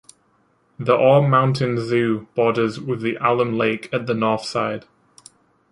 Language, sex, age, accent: English, male, 19-29, England English